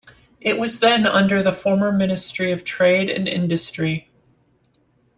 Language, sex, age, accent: English, female, 30-39, United States English